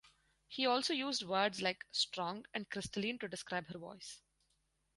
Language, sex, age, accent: English, female, 19-29, India and South Asia (India, Pakistan, Sri Lanka)